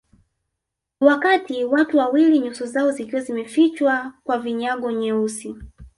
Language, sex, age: Swahili, female, 19-29